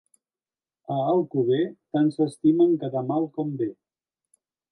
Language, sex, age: Catalan, male, 70-79